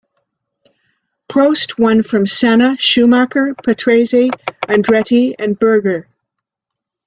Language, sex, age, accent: English, female, 70-79, United States English